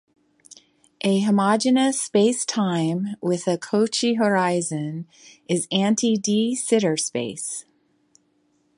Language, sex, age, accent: English, female, 60-69, United States English